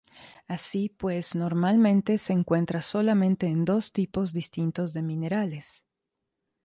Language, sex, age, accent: Spanish, female, 40-49, México; Andino-Pacífico: Colombia, Perú, Ecuador, oeste de Bolivia y Venezuela andina